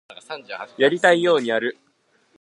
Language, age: Japanese, 19-29